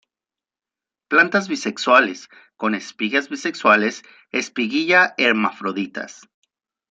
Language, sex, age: Spanish, male, 30-39